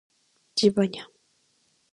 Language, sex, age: Japanese, female, 19-29